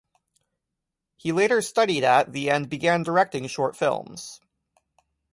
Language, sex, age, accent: English, male, 30-39, United States English